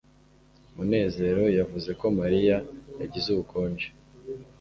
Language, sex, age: Kinyarwanda, male, 19-29